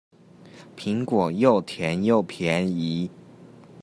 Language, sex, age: Chinese, male, 19-29